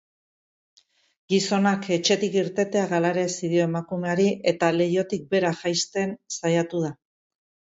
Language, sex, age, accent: Basque, female, 60-69, Mendebalekoa (Araba, Bizkaia, Gipuzkoako mendebaleko herri batzuk)